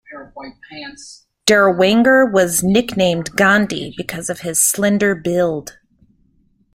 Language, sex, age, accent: English, female, 30-39, United States English